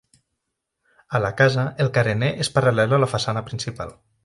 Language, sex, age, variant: Catalan, male, 40-49, Nord-Occidental